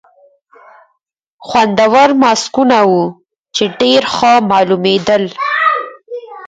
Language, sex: Pashto, female